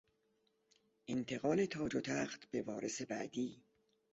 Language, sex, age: Persian, female, 60-69